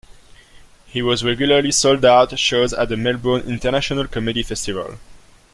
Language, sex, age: English, male, 19-29